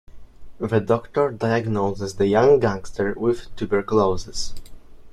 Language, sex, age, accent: English, male, under 19, United States English